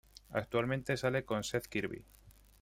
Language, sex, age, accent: Spanish, male, 30-39, España: Centro-Sur peninsular (Madrid, Toledo, Castilla-La Mancha)